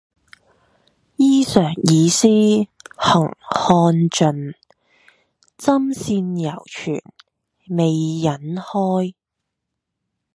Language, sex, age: Cantonese, female, 19-29